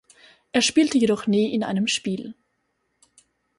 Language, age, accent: German, 19-29, Österreichisches Deutsch